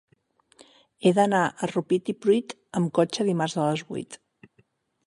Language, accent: Catalan, central; nord-occidental